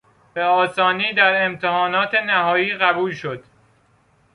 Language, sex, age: Persian, male, 19-29